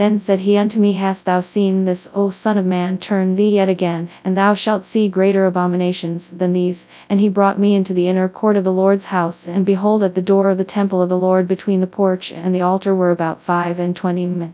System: TTS, FastPitch